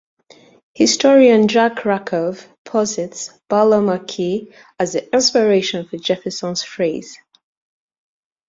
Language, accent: English, England English